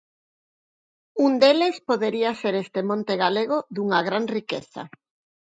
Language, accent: Galician, Normativo (estándar)